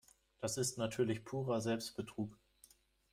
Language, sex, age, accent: German, male, 19-29, Deutschland Deutsch